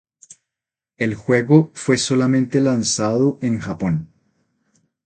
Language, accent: Spanish, Andino-Pacífico: Colombia, Perú, Ecuador, oeste de Bolivia y Venezuela andina